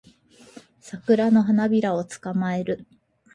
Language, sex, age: Japanese, female, 40-49